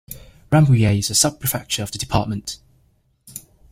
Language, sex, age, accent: English, male, 19-29, England English